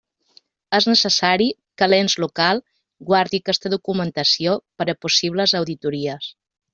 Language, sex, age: Catalan, female, 50-59